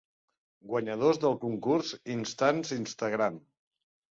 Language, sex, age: Catalan, male, 50-59